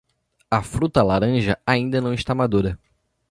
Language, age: Portuguese, 19-29